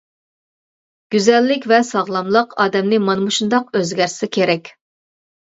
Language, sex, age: Uyghur, female, 40-49